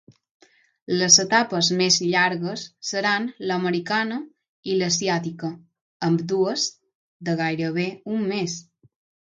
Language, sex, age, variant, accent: Catalan, female, under 19, Balear, balear; mallorquí